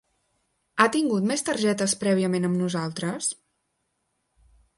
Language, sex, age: Catalan, female, 19-29